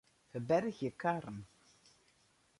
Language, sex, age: Western Frisian, female, 60-69